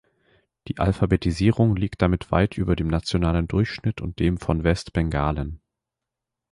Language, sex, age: German, male, 19-29